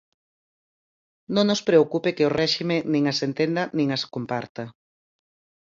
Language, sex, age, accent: Galician, female, 40-49, Oriental (común en zona oriental)